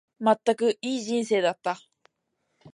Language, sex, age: Japanese, female, 19-29